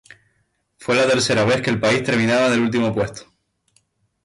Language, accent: Spanish, España: Islas Canarias